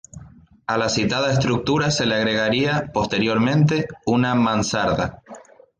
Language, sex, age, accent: Spanish, male, 19-29, España: Islas Canarias